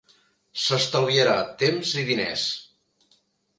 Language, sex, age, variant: Catalan, male, 50-59, Central